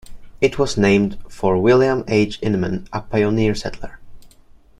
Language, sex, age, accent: English, male, under 19, United States English